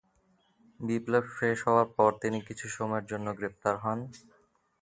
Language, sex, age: Bengali, male, 30-39